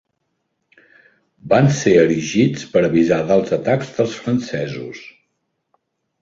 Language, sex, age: Catalan, male, 50-59